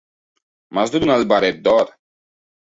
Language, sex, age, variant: Catalan, male, 19-29, Septentrional